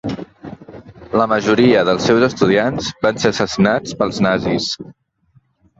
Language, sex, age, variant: Catalan, male, 30-39, Central